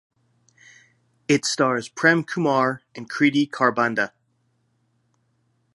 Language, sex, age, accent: English, male, 50-59, United States English